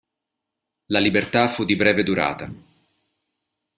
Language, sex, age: Italian, male, 30-39